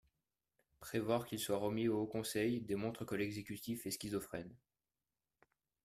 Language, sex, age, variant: French, male, 19-29, Français de métropole